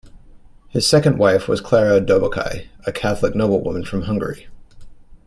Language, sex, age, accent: English, male, 40-49, United States English